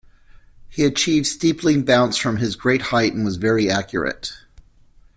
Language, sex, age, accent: English, male, 50-59, United States English